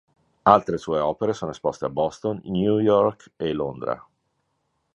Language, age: Italian, 50-59